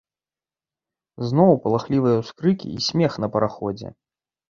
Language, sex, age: Belarusian, male, 30-39